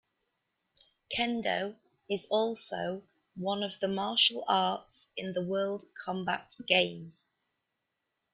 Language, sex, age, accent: English, female, 40-49, England English